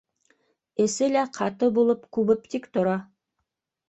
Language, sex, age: Bashkir, female, 50-59